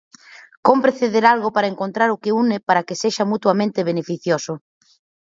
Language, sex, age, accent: Galician, female, 30-39, Atlántico (seseo e gheada)